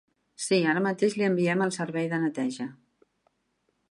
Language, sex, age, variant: Catalan, female, 60-69, Central